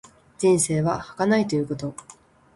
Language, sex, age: Japanese, female, 19-29